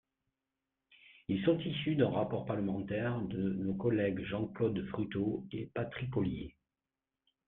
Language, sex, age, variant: French, male, 50-59, Français de métropole